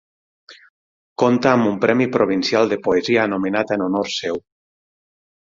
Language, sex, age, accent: Catalan, male, 40-49, central; nord-occidental